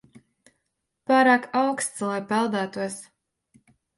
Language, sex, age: Latvian, female, 30-39